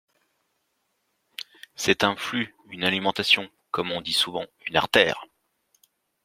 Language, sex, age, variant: French, male, 40-49, Français de métropole